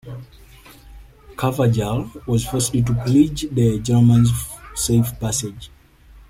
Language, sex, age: English, male, 19-29